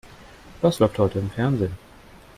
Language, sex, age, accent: German, male, 30-39, Deutschland Deutsch